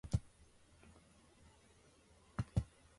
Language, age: Japanese, 19-29